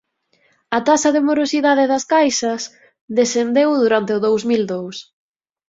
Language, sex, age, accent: Galician, female, 19-29, Atlántico (seseo e gheada)